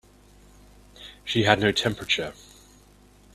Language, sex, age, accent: English, male, 30-39, England English